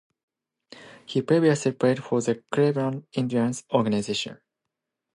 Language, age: English, 19-29